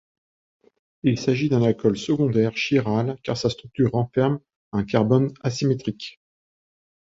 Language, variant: French, Français de métropole